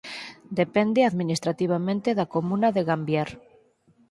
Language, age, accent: Galician, 40-49, Oriental (común en zona oriental)